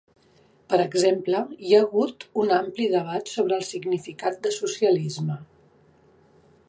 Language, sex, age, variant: Catalan, female, 50-59, Central